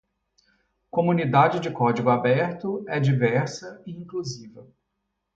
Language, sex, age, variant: Portuguese, male, 30-39, Portuguese (Brasil)